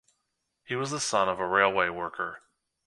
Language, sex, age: English, male, 30-39